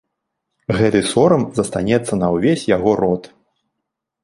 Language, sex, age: Belarusian, male, 30-39